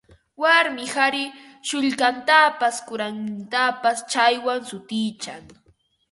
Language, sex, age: Ambo-Pasco Quechua, female, 30-39